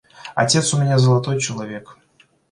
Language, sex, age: Russian, male, 19-29